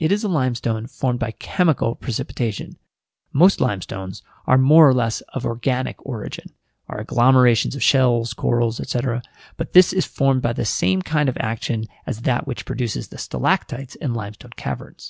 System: none